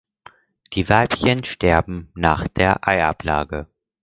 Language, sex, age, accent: German, male, under 19, Deutschland Deutsch